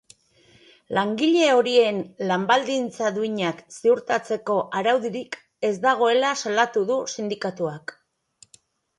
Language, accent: Basque, Erdialdekoa edo Nafarra (Gipuzkoa, Nafarroa)